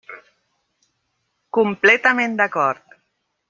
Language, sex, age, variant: Catalan, male, 50-59, Central